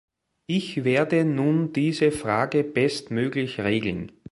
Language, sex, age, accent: German, male, 40-49, Österreichisches Deutsch